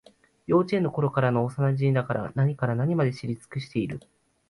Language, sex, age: Japanese, male, 19-29